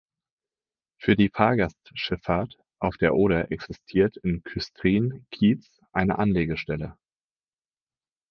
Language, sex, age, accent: German, male, 19-29, Deutschland Deutsch